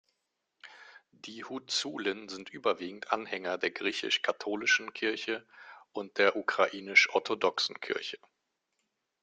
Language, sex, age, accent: German, male, 30-39, Deutschland Deutsch